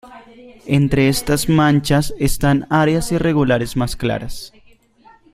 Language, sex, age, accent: Spanish, male, under 19, Andino-Pacífico: Colombia, Perú, Ecuador, oeste de Bolivia y Venezuela andina